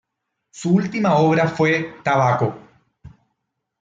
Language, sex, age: Spanish, male, 30-39